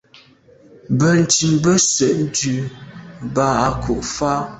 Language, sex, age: Medumba, female, 19-29